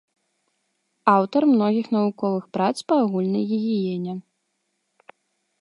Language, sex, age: Belarusian, female, 19-29